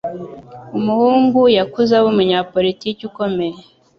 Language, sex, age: Kinyarwanda, female, 30-39